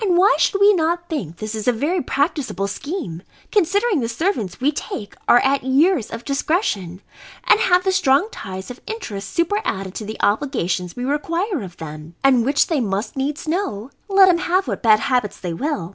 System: none